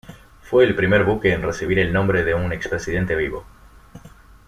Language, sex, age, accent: Spanish, male, 19-29, Rioplatense: Argentina, Uruguay, este de Bolivia, Paraguay